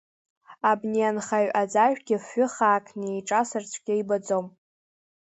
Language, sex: Abkhazian, female